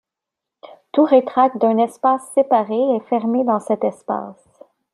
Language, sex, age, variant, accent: French, female, 19-29, Français d'Amérique du Nord, Français du Canada